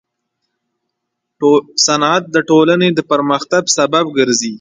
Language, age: Pashto, 19-29